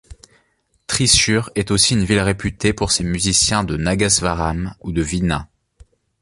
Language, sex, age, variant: French, male, 19-29, Français de métropole